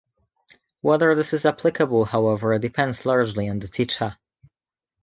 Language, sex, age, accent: English, male, 19-29, Welsh English